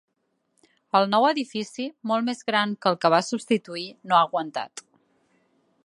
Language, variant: Catalan, Septentrional